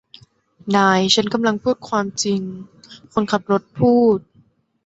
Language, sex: Thai, female